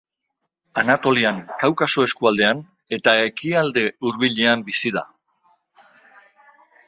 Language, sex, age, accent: Basque, male, 50-59, Mendebalekoa (Araba, Bizkaia, Gipuzkoako mendebaleko herri batzuk)